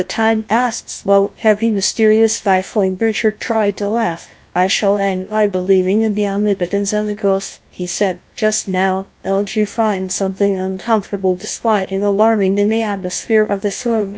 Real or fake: fake